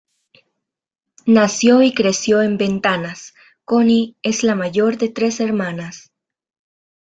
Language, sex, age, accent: Spanish, female, 19-29, América central